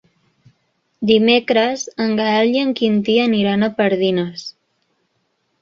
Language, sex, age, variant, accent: Catalan, female, 19-29, Central, central